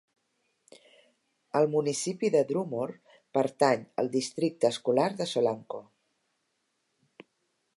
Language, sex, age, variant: Catalan, female, 60-69, Central